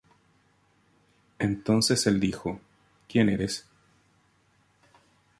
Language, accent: Spanish, Chileno: Chile, Cuyo